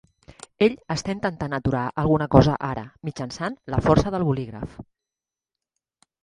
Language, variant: Catalan, Central